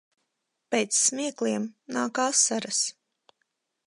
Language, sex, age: Latvian, female, 30-39